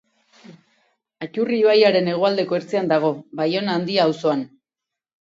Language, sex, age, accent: Basque, female, 40-49, Erdialdekoa edo Nafarra (Gipuzkoa, Nafarroa)